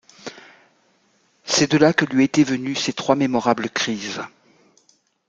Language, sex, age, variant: French, female, 50-59, Français de métropole